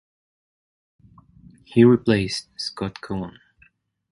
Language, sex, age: English, male, 30-39